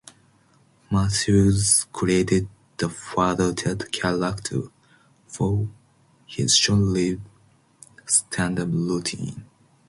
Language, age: English, 19-29